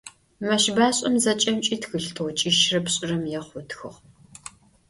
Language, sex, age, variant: Adyghe, female, 50-59, Адыгабзэ (Кирил, пстэумэ зэдыряе)